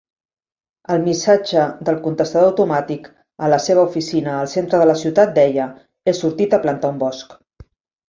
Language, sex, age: Catalan, female, 50-59